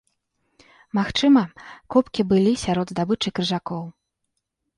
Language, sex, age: Belarusian, female, 19-29